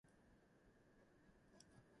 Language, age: English, 19-29